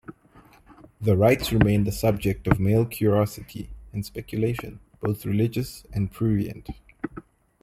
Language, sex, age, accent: English, male, 19-29, Southern African (South Africa, Zimbabwe, Namibia)